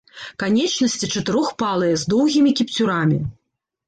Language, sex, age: Belarusian, female, 40-49